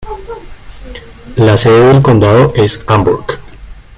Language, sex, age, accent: Spanish, male, 30-39, Andino-Pacífico: Colombia, Perú, Ecuador, oeste de Bolivia y Venezuela andina